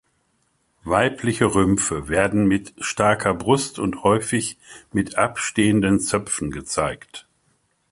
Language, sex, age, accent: German, male, 70-79, Deutschland Deutsch